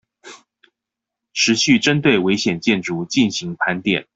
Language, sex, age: Chinese, male, 19-29